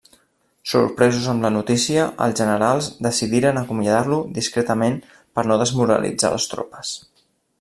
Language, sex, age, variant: Catalan, male, 30-39, Central